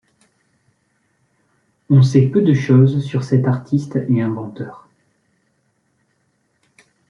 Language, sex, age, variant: French, male, 30-39, Français de métropole